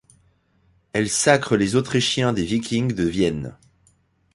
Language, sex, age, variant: French, male, 40-49, Français de métropole